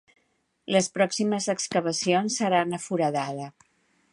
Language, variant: Catalan, Central